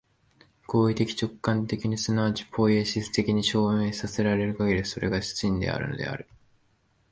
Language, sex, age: Japanese, male, 19-29